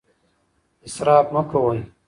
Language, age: Pashto, 30-39